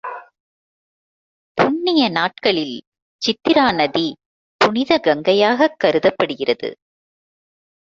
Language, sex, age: Tamil, female, 50-59